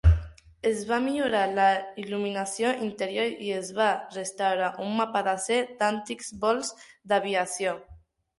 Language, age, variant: Catalan, under 19, Central